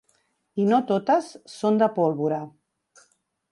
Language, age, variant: Catalan, 40-49, Central